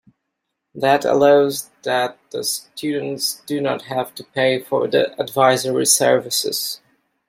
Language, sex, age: English, male, 30-39